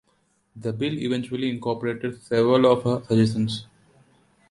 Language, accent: English, India and South Asia (India, Pakistan, Sri Lanka)